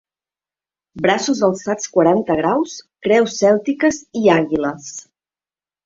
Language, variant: Catalan, Central